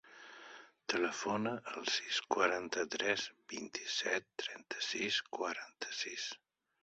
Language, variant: Catalan, Central